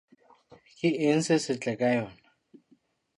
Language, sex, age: Southern Sotho, male, 30-39